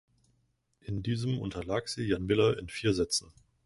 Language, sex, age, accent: German, male, 19-29, Deutschland Deutsch